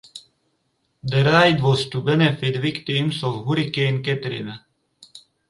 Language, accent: English, United States English; England English